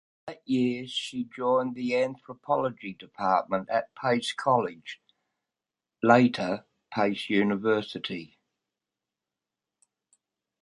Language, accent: English, Australian English